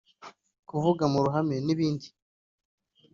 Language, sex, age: Kinyarwanda, male, 30-39